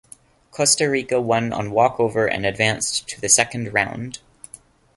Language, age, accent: English, 19-29, Canadian English